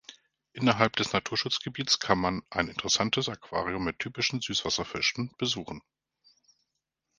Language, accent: German, Deutschland Deutsch